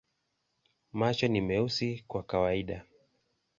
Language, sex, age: Swahili, male, 19-29